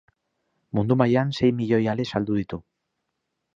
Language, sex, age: Basque, male, 30-39